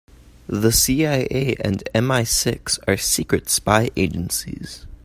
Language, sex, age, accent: English, male, under 19, United States English